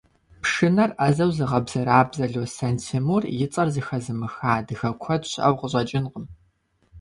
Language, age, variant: Kabardian, 19-29, Адыгэбзэ (Къэбэрдей, Кирил, Урысей)